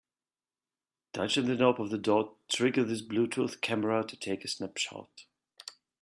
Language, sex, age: English, male, 40-49